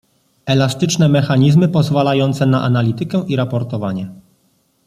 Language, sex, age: Polish, male, 30-39